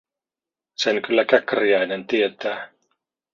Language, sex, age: Finnish, male, 40-49